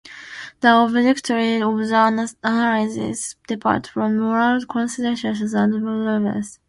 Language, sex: English, female